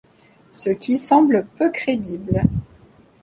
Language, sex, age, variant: French, female, 30-39, Français de métropole